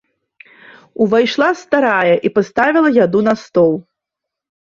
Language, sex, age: Belarusian, female, 30-39